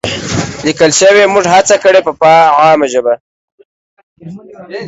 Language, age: Pashto, 19-29